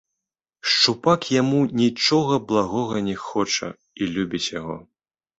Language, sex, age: Belarusian, male, 19-29